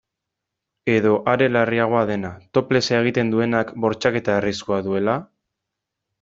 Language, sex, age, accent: Basque, male, 19-29, Erdialdekoa edo Nafarra (Gipuzkoa, Nafarroa)